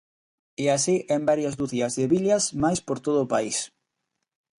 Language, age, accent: Galician, 19-29, Normativo (estándar)